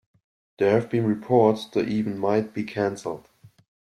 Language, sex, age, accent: English, male, 19-29, United States English